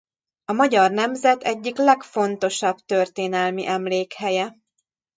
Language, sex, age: Hungarian, female, 30-39